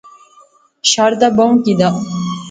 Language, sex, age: Pahari-Potwari, female, 19-29